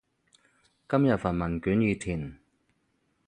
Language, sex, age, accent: Cantonese, male, 30-39, 广州音